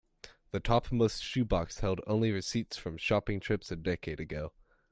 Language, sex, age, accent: English, male, under 19, United States English